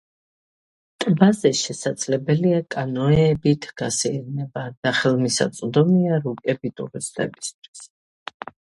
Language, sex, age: Georgian, female, 50-59